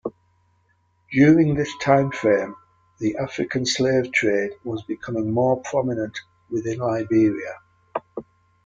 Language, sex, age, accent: English, male, 50-59, England English